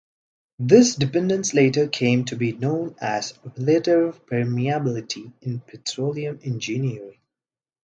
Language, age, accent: English, 19-29, India and South Asia (India, Pakistan, Sri Lanka)